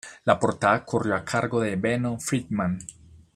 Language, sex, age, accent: Spanish, male, 19-29, Caribe: Cuba, Venezuela, Puerto Rico, República Dominicana, Panamá, Colombia caribeña, México caribeño, Costa del golfo de México